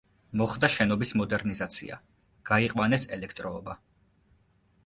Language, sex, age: Georgian, male, 19-29